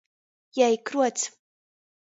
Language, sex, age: Latgalian, female, 19-29